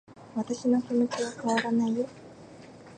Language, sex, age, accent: Japanese, female, 19-29, 標準語